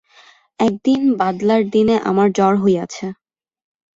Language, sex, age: Bengali, female, 19-29